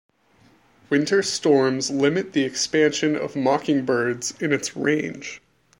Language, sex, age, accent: English, male, 30-39, United States English